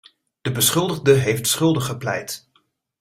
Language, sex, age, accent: Dutch, male, 30-39, Nederlands Nederlands